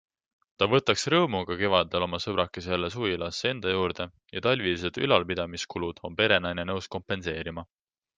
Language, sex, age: Estonian, male, 19-29